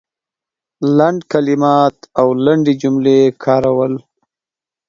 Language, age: Pashto, 30-39